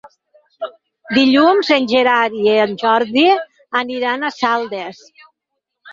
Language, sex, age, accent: Catalan, female, 30-39, nord-oriental